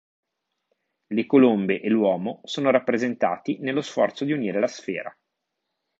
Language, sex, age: Italian, male, 40-49